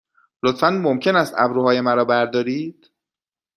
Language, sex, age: Persian, male, 30-39